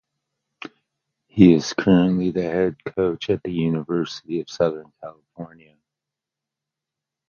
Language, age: English, 50-59